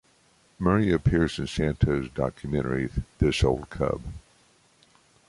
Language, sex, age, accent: English, male, 60-69, United States English